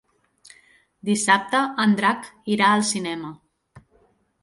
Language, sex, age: Catalan, female, 30-39